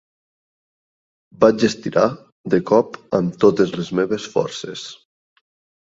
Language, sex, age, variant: Catalan, male, 19-29, Nord-Occidental